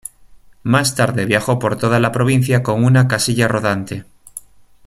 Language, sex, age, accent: Spanish, male, 30-39, España: Norte peninsular (Asturias, Castilla y León, Cantabria, País Vasco, Navarra, Aragón, La Rioja, Guadalajara, Cuenca)